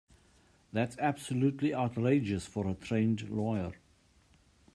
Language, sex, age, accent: English, male, 60-69, Southern African (South Africa, Zimbabwe, Namibia)